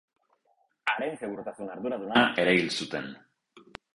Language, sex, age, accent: Basque, male, 30-39, Mendebalekoa (Araba, Bizkaia, Gipuzkoako mendebaleko herri batzuk)